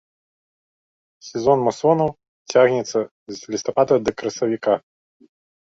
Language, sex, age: Belarusian, male, 40-49